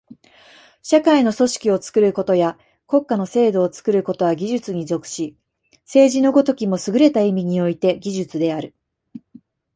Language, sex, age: Japanese, female, 30-39